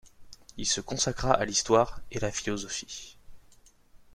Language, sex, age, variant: French, male, 19-29, Français de métropole